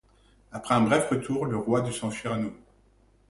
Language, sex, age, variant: French, male, 40-49, Français de métropole